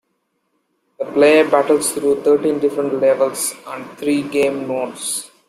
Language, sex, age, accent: English, male, 19-29, India and South Asia (India, Pakistan, Sri Lanka)